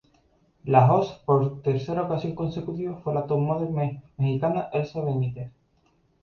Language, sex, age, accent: Spanish, male, 19-29, España: Islas Canarias